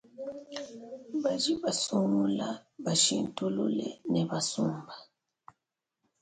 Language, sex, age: Luba-Lulua, female, 30-39